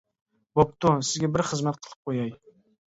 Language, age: Uyghur, 30-39